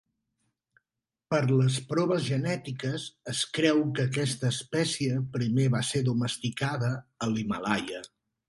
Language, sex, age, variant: Catalan, male, 40-49, Central